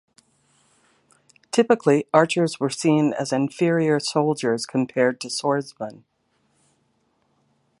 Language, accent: English, United States English